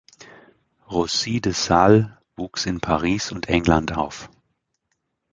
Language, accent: German, Deutschland Deutsch